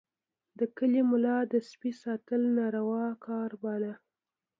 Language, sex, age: Pashto, female, 19-29